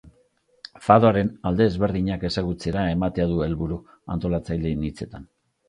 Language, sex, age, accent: Basque, male, 50-59, Mendebalekoa (Araba, Bizkaia, Gipuzkoako mendebaleko herri batzuk)